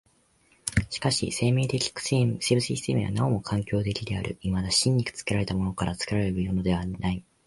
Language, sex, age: Japanese, male, 19-29